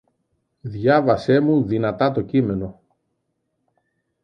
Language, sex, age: Greek, male, 40-49